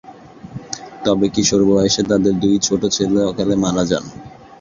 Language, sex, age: Bengali, male, 19-29